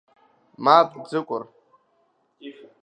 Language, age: Abkhazian, under 19